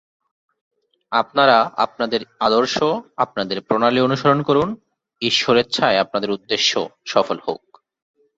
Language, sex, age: Bengali, male, 30-39